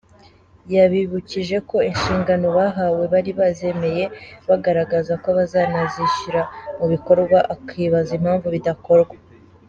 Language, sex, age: Kinyarwanda, female, 19-29